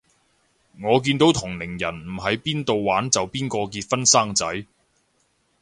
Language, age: Cantonese, 40-49